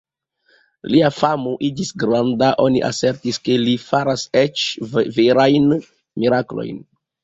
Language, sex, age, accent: Esperanto, male, 30-39, Internacia